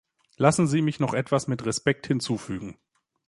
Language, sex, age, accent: German, male, 19-29, Deutschland Deutsch